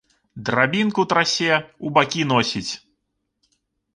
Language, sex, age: Belarusian, male, 30-39